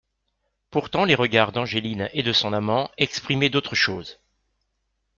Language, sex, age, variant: French, male, 40-49, Français de métropole